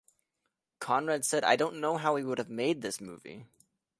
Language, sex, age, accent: English, male, under 19, United States English